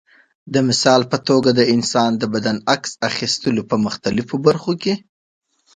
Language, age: Pashto, 19-29